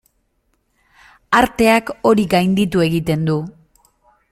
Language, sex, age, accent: Basque, female, 19-29, Mendebalekoa (Araba, Bizkaia, Gipuzkoako mendebaleko herri batzuk)